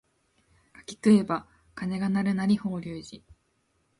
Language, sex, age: Japanese, female, 19-29